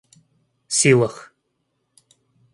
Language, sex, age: Russian, male, 30-39